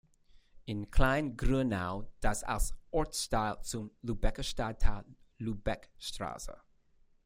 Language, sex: German, male